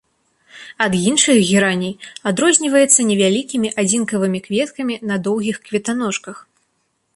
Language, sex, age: Belarusian, female, 19-29